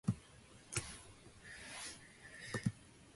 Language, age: English, 19-29